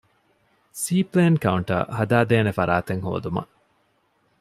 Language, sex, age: Divehi, male, 30-39